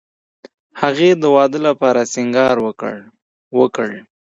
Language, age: Pashto, 19-29